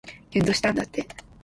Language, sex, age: Japanese, female, under 19